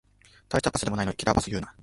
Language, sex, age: Japanese, male, 19-29